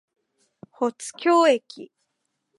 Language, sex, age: Japanese, female, 19-29